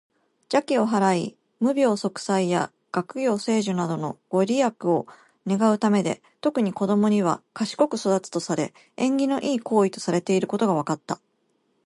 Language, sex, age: Japanese, female, 40-49